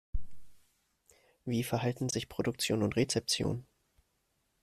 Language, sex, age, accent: German, male, 19-29, Deutschland Deutsch